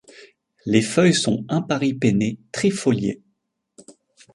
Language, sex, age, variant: French, male, 40-49, Français de métropole